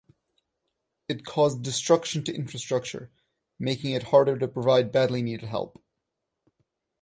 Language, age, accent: English, 19-29, United States English